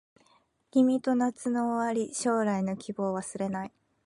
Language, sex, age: Japanese, female, 19-29